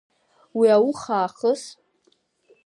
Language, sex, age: Abkhazian, female, 30-39